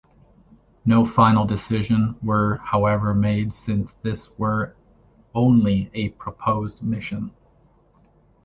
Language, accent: English, United States English